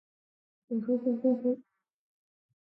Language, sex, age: Japanese, female, 19-29